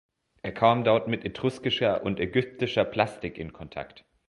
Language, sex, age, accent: German, male, 19-29, Deutschland Deutsch